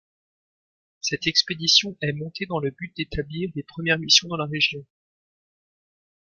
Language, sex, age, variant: French, male, 30-39, Français de métropole